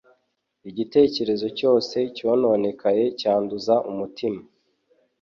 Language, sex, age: Kinyarwanda, male, 19-29